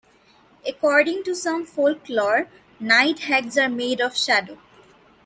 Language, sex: English, female